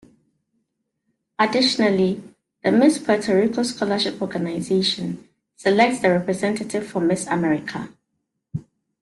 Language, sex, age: English, female, 30-39